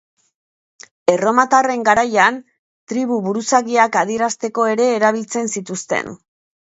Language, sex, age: Basque, female, 50-59